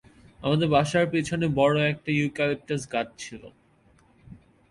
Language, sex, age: Bengali, male, under 19